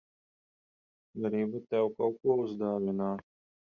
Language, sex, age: Latvian, male, 30-39